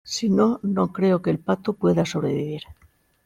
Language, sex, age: Spanish, female, 50-59